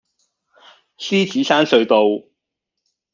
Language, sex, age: Cantonese, male, 30-39